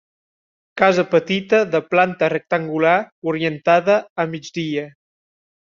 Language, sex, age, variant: Catalan, male, 19-29, Septentrional